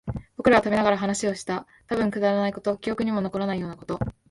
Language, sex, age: Japanese, female, 19-29